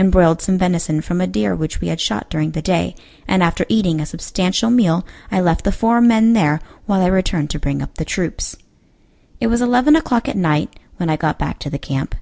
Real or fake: real